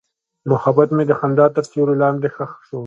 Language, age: Pashto, 30-39